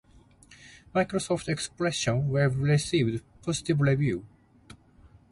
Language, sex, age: English, male, 19-29